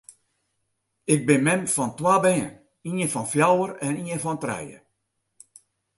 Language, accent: Western Frisian, Klaaifrysk